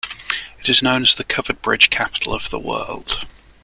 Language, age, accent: English, 19-29, England English